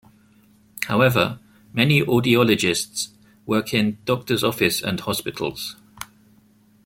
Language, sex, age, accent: English, male, 50-59, England English